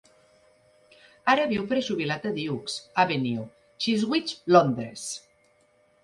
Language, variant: Catalan, Central